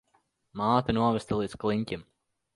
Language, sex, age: Latvian, male, 30-39